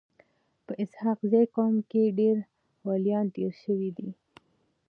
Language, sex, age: Pashto, female, 19-29